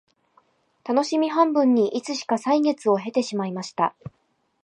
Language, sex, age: Japanese, female, 19-29